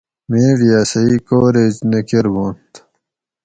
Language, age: Gawri, 19-29